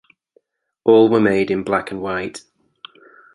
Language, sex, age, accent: English, male, 30-39, England English